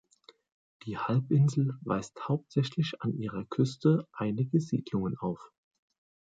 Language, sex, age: German, male, 30-39